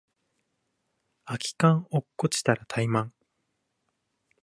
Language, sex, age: Japanese, male, 19-29